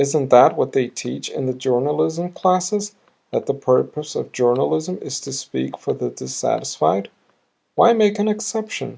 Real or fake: real